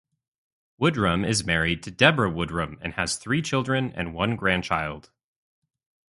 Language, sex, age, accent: English, male, 19-29, United States English